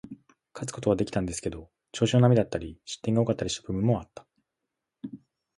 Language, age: Japanese, 19-29